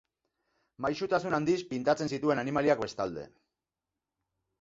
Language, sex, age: Basque, male, 40-49